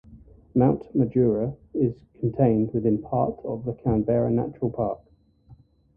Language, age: English, 40-49